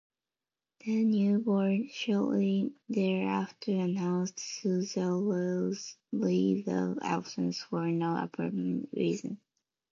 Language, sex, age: English, female, 19-29